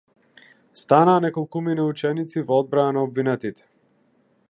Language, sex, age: Macedonian, female, 19-29